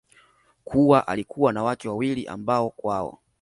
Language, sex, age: Swahili, male, 19-29